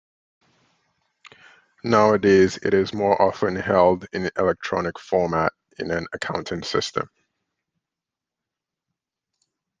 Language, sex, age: English, male, 30-39